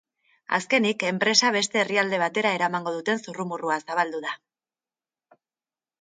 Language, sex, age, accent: Basque, female, 30-39, Erdialdekoa edo Nafarra (Gipuzkoa, Nafarroa)